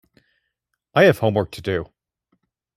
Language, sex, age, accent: English, male, 40-49, United States English